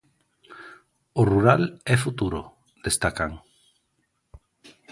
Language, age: Galician, 50-59